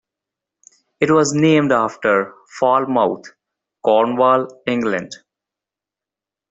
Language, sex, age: English, male, 30-39